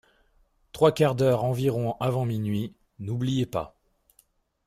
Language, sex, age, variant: French, male, 30-39, Français de métropole